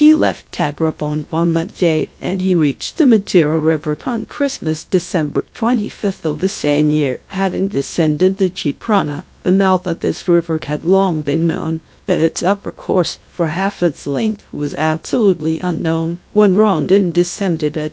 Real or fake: fake